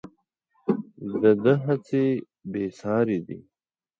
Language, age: Pashto, 30-39